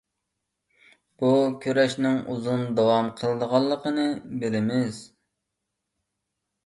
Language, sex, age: Uyghur, male, 30-39